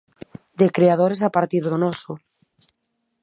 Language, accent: Galician, Normativo (estándar)